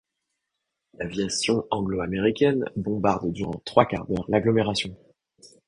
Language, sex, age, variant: French, male, 30-39, Français de métropole